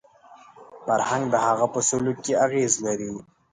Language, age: Pashto, 19-29